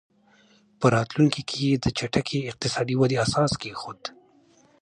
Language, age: Pashto, 19-29